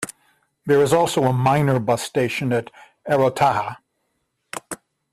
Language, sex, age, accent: English, male, 60-69, United States English